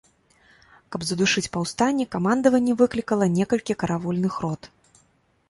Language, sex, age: Belarusian, female, 40-49